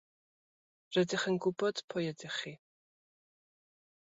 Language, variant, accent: Welsh, South-Western Welsh, Y Deyrnas Unedig Cymraeg